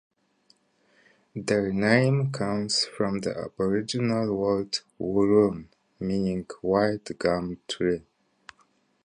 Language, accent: English, United States English